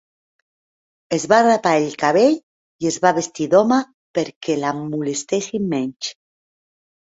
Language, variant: Catalan, Central